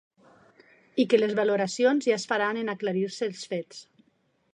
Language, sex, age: Catalan, female, 50-59